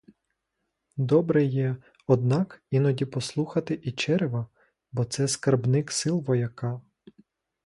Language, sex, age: Ukrainian, male, 30-39